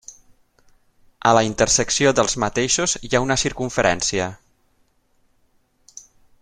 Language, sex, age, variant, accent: Catalan, male, 30-39, Valencià meridional, central; valencià